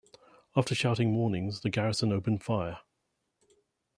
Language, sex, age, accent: English, male, 50-59, England English